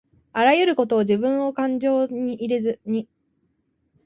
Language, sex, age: Japanese, female, 19-29